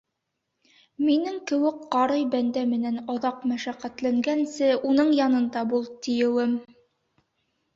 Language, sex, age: Bashkir, female, 19-29